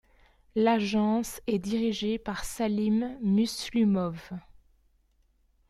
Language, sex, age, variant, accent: French, female, 19-29, Français d'Europe, Français de Belgique